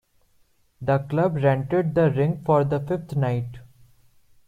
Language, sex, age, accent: English, male, 19-29, India and South Asia (India, Pakistan, Sri Lanka)